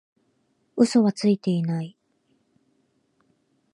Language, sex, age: Japanese, female, 19-29